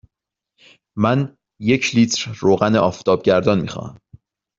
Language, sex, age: Persian, male, 30-39